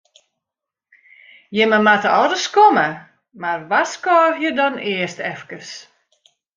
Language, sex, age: Western Frisian, female, 50-59